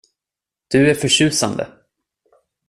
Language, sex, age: Swedish, male, 19-29